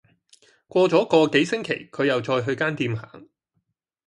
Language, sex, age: Cantonese, male, 30-39